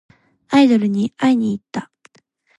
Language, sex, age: Japanese, female, 19-29